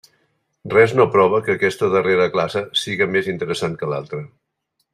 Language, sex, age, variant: Catalan, male, 60-69, Central